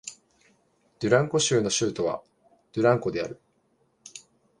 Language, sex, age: Japanese, male, 19-29